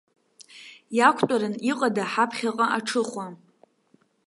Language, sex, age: Abkhazian, female, 19-29